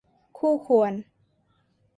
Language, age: Thai, 19-29